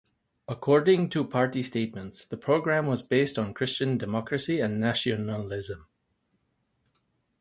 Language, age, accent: English, 40-49, United States English